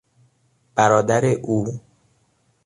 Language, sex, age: Persian, male, 19-29